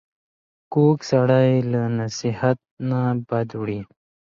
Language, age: Pashto, 19-29